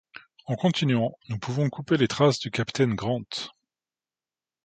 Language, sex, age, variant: French, male, 40-49, Français de métropole